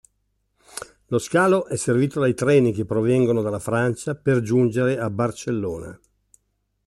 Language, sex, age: Italian, male, 60-69